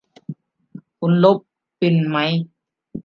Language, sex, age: Thai, male, under 19